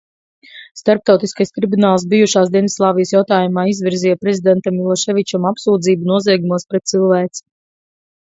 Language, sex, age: Latvian, female, 30-39